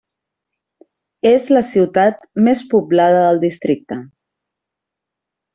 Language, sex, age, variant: Catalan, female, 40-49, Central